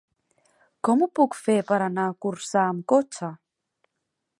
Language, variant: Catalan, Central